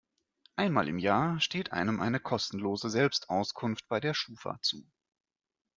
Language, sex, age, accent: German, male, 30-39, Deutschland Deutsch